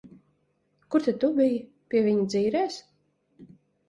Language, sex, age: Latvian, female, 30-39